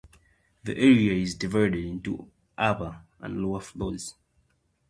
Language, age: English, 19-29